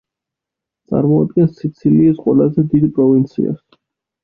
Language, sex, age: Georgian, male, 19-29